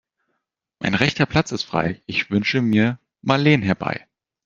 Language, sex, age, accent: German, male, 19-29, Deutschland Deutsch